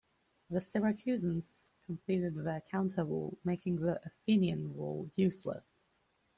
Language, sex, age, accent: English, male, under 19, Australian English